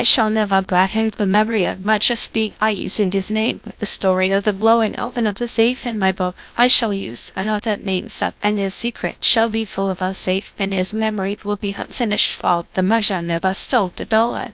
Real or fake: fake